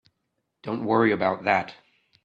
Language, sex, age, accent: English, male, 19-29, United States English